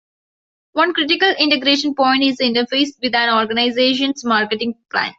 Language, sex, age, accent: English, female, 19-29, India and South Asia (India, Pakistan, Sri Lanka)